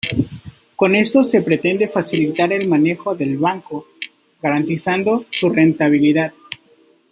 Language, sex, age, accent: Spanish, male, 19-29, México